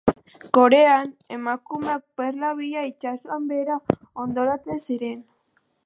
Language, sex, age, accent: Basque, female, under 19, Mendebalekoa (Araba, Bizkaia, Gipuzkoako mendebaleko herri batzuk)